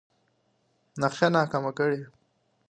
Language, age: Pashto, 19-29